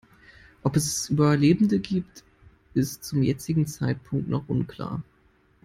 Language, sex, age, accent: German, male, 19-29, Deutschland Deutsch